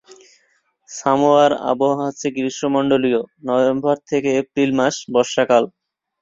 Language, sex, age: Bengali, male, 19-29